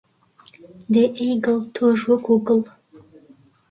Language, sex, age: Central Kurdish, female, 19-29